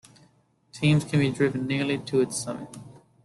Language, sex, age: English, male, 19-29